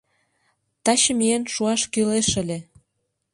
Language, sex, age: Mari, female, 19-29